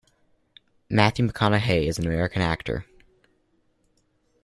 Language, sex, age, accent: English, male, under 19, United States English